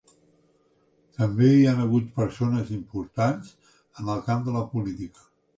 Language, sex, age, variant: Catalan, male, 60-69, Central